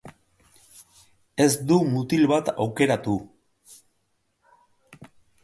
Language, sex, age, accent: Basque, female, 19-29, Erdialdekoa edo Nafarra (Gipuzkoa, Nafarroa)